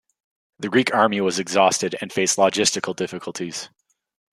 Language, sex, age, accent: English, male, 19-29, Canadian English